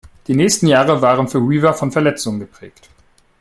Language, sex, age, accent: German, male, 19-29, Deutschland Deutsch